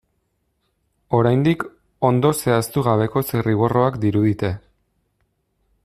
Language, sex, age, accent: Basque, male, 30-39, Erdialdekoa edo Nafarra (Gipuzkoa, Nafarroa)